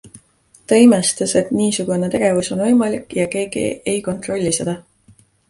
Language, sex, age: Estonian, female, 19-29